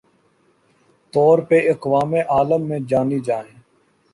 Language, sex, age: Urdu, male, 19-29